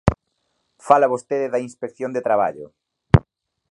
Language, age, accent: Galician, 30-39, Normativo (estándar)